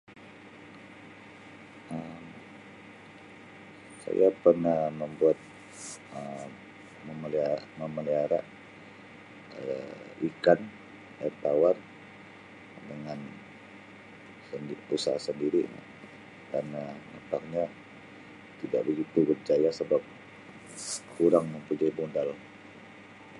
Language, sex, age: Sabah Malay, male, 40-49